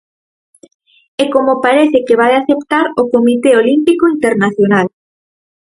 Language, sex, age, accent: Galician, female, under 19, Normativo (estándar)